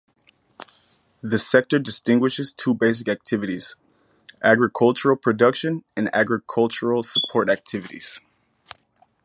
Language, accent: English, United States English